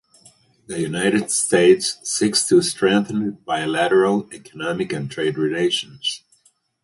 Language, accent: English, United States English